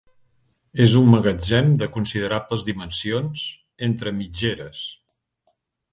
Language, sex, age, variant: Catalan, male, 60-69, Central